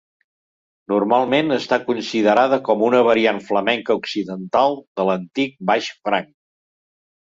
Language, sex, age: Catalan, male, 70-79